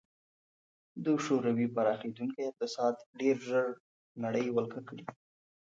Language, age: Pashto, 30-39